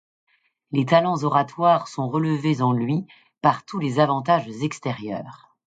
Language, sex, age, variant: French, female, 40-49, Français de métropole